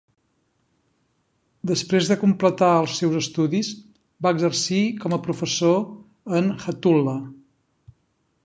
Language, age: Catalan, 60-69